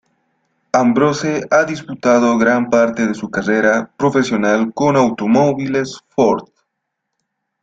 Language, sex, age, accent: Spanish, male, 19-29, México